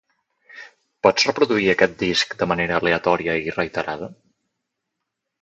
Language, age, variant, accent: Catalan, 30-39, Central, central